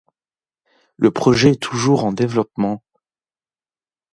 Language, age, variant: French, under 19, Français de métropole